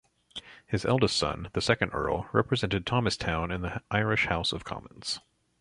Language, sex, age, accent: English, male, 30-39, United States English